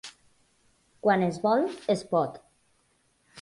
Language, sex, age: Catalan, female, 30-39